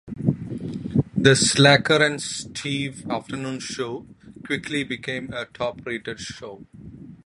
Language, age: English, 50-59